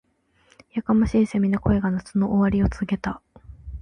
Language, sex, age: Japanese, female, 19-29